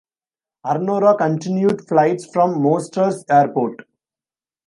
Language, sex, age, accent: English, male, 19-29, India and South Asia (India, Pakistan, Sri Lanka)